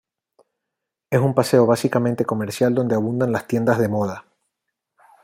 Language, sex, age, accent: Spanish, male, 40-49, España: Islas Canarias